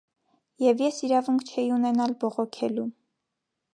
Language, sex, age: Armenian, female, 19-29